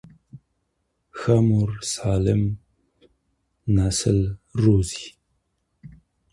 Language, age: Pashto, 30-39